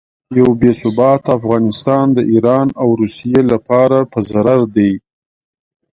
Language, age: Pashto, 30-39